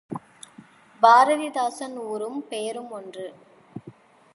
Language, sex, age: Tamil, female, 19-29